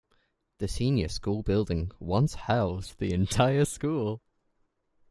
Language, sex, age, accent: English, male, 19-29, England English